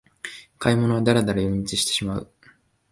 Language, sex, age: Japanese, male, 19-29